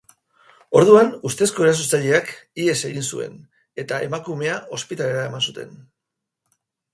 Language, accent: Basque, Mendebalekoa (Araba, Bizkaia, Gipuzkoako mendebaleko herri batzuk)